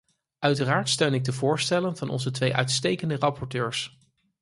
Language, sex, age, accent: Dutch, male, 30-39, Nederlands Nederlands